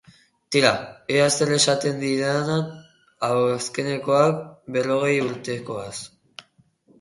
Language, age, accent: Basque, under 19, Erdialdekoa edo Nafarra (Gipuzkoa, Nafarroa)